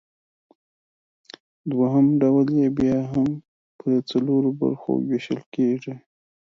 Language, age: Pashto, 19-29